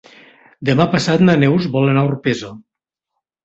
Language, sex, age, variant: Catalan, male, 60-69, Nord-Occidental